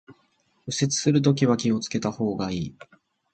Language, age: Japanese, 30-39